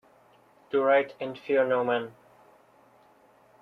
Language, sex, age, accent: English, male, 19-29, United States English